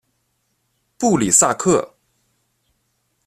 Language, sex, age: Chinese, male, 19-29